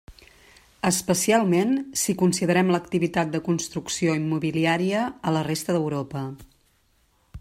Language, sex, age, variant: Catalan, female, 40-49, Central